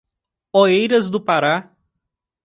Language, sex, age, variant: Portuguese, male, 30-39, Portuguese (Brasil)